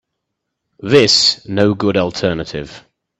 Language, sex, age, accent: English, male, 30-39, England English